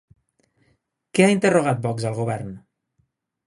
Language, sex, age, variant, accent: Catalan, male, 30-39, Nord-Occidental, nord-occidental